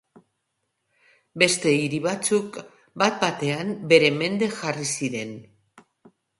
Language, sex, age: Basque, female, 50-59